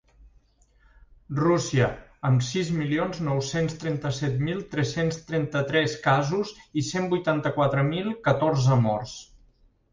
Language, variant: Catalan, Central